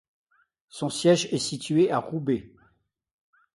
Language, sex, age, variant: French, male, 70-79, Français de métropole